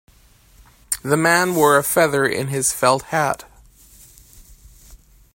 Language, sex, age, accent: English, male, 50-59, Canadian English